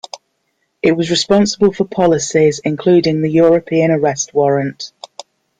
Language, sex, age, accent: English, female, 40-49, England English